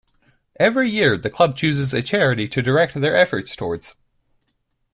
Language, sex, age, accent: English, male, 19-29, United States English